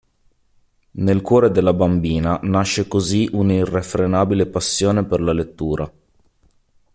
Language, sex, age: Italian, male, 40-49